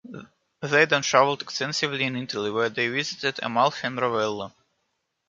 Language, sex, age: English, male, 19-29